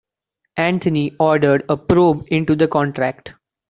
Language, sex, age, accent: English, male, under 19, India and South Asia (India, Pakistan, Sri Lanka)